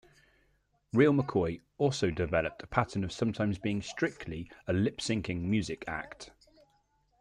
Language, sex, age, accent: English, male, 30-39, England English